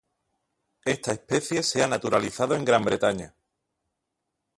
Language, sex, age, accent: Spanish, male, 40-49, España: Sur peninsular (Andalucia, Extremadura, Murcia)